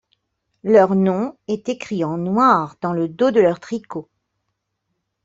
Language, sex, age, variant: French, female, 50-59, Français de métropole